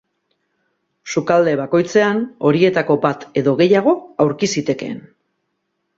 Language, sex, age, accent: Basque, female, 40-49, Mendebalekoa (Araba, Bizkaia, Gipuzkoako mendebaleko herri batzuk)